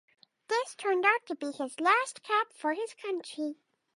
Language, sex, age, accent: English, female, under 19, United States English